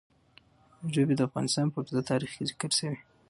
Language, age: Pashto, 19-29